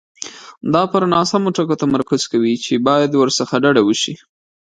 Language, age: Pashto, 19-29